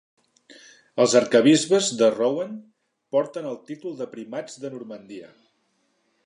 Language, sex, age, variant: Catalan, male, 50-59, Central